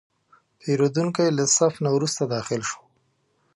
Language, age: Pashto, 30-39